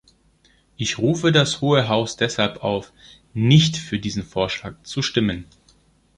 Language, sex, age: German, male, 30-39